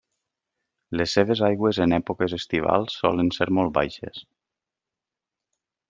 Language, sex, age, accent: Catalan, male, 30-39, valencià